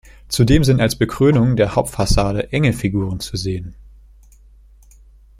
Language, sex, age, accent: German, male, under 19, Deutschland Deutsch